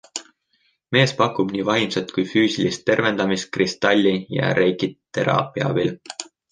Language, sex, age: Estonian, male, 19-29